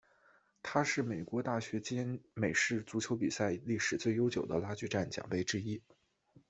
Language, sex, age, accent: Chinese, male, 19-29, 出生地：辽宁省